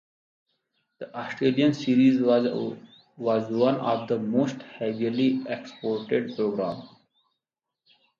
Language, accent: English, India and South Asia (India, Pakistan, Sri Lanka)